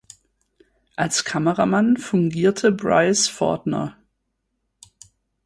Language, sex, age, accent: German, female, 19-29, Deutschland Deutsch